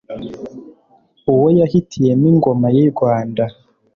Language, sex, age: Kinyarwanda, male, 19-29